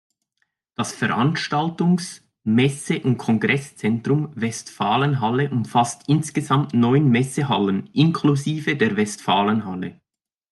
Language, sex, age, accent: German, male, 30-39, Schweizerdeutsch